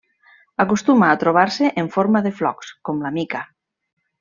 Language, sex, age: Catalan, female, 40-49